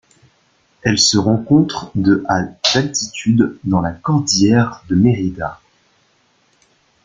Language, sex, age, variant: French, male, 19-29, Français de métropole